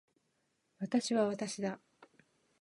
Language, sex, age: Japanese, female, 50-59